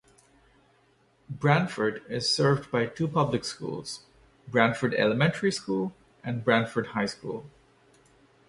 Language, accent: English, India and South Asia (India, Pakistan, Sri Lanka)